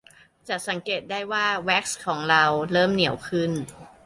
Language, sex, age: Thai, male, under 19